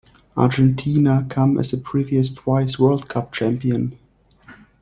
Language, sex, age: English, male, 30-39